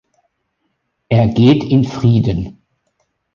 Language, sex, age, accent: German, male, 50-59, Deutschland Deutsch